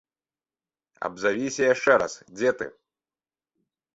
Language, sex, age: Belarusian, male, 19-29